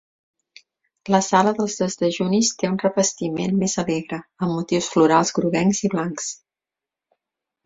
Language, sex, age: Catalan, female, 40-49